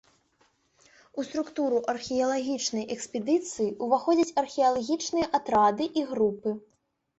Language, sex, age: Belarusian, female, under 19